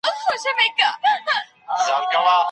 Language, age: Pashto, 30-39